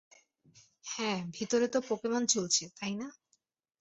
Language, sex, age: Bengali, female, 19-29